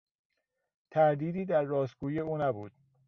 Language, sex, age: Persian, male, 30-39